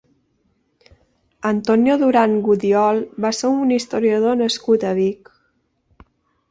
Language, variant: Catalan, Balear